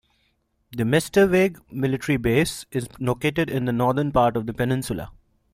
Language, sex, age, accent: English, male, 19-29, India and South Asia (India, Pakistan, Sri Lanka)